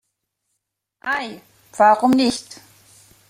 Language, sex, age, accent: German, female, 40-49, Deutschland Deutsch